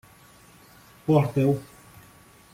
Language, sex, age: Portuguese, male, 40-49